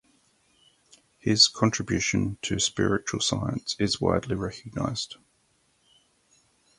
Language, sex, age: English, male, 40-49